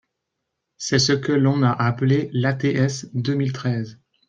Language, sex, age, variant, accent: French, male, 19-29, Français d'Europe, Français de Suisse